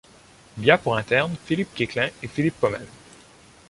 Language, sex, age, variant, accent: French, male, 19-29, Français d'Amérique du Nord, Français du Canada